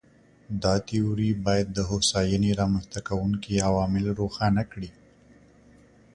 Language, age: Pashto, 30-39